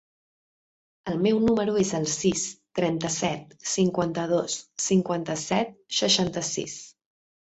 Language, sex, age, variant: Catalan, female, 19-29, Central